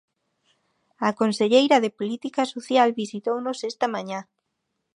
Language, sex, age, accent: Galician, female, 19-29, Oriental (común en zona oriental)